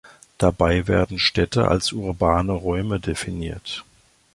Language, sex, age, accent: German, male, 50-59, Deutschland Deutsch